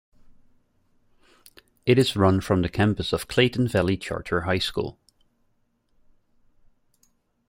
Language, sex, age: English, male, 30-39